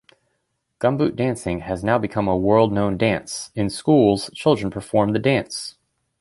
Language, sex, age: English, male, 30-39